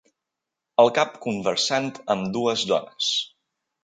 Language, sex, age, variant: Catalan, male, 19-29, Balear